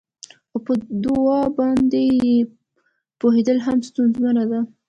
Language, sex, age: Pashto, female, 19-29